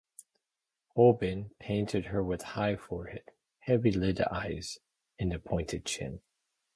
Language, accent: English, United States English